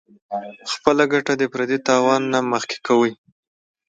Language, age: Pashto, 19-29